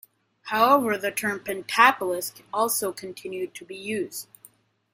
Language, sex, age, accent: English, male, 19-29, United States English